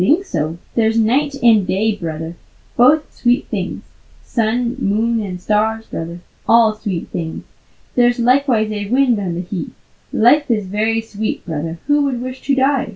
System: none